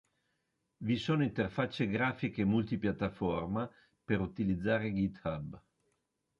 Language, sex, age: Italian, female, 60-69